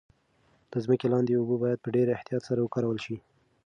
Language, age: Pashto, 19-29